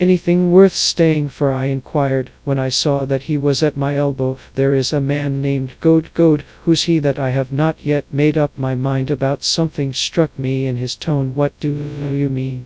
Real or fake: fake